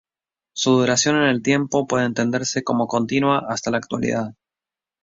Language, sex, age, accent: Spanish, male, 19-29, Rioplatense: Argentina, Uruguay, este de Bolivia, Paraguay